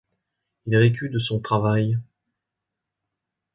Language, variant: French, Français de métropole